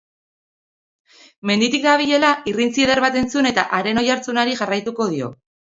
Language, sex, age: Basque, female, 30-39